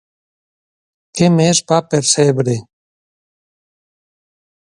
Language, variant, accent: Catalan, Valencià central, valencià